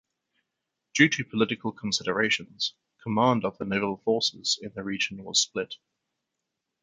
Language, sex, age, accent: English, male, 30-39, Australian English